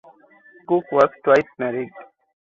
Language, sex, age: English, male, 19-29